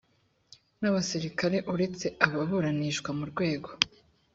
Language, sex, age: Kinyarwanda, female, 19-29